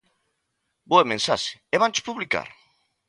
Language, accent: Galician, Normativo (estándar)